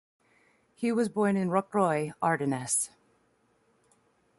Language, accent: English, United States English